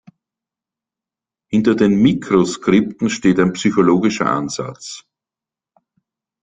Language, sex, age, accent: German, male, 50-59, Österreichisches Deutsch